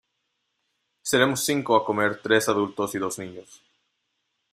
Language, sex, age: Spanish, male, 19-29